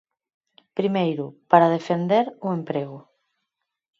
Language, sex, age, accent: Galician, female, 30-39, Normativo (estándar)